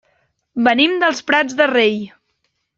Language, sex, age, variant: Catalan, female, 19-29, Central